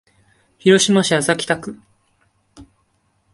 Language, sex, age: Japanese, male, 19-29